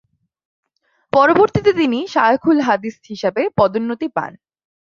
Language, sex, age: Bengali, female, 19-29